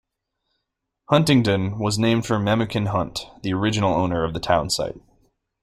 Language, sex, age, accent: English, male, 19-29, United States English